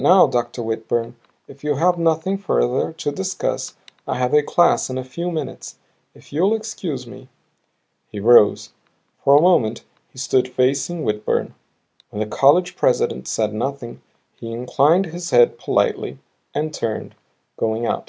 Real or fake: real